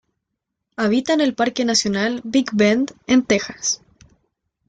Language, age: Spanish, 19-29